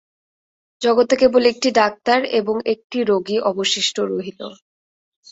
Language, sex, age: Bengali, female, 19-29